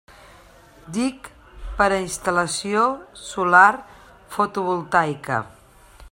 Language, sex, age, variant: Catalan, female, 50-59, Central